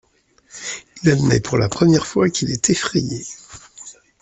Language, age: French, 50-59